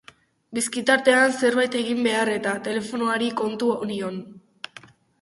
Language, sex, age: Basque, female, under 19